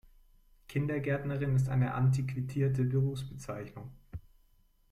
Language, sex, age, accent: German, male, 19-29, Deutschland Deutsch